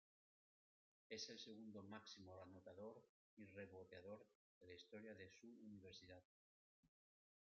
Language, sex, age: Spanish, male, 40-49